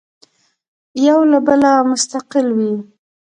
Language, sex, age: Pashto, female, 30-39